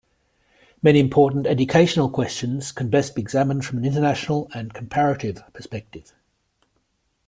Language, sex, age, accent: English, male, 50-59, Australian English